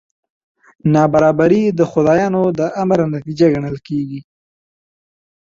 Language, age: Pashto, 19-29